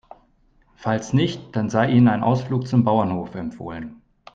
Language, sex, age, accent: German, male, 30-39, Deutschland Deutsch